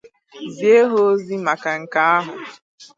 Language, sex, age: Igbo, female, 19-29